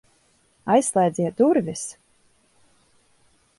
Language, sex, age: Latvian, female, 30-39